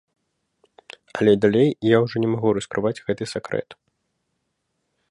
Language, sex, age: Belarusian, male, 19-29